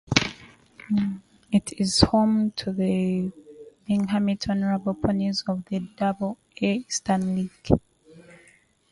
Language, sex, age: English, female, 19-29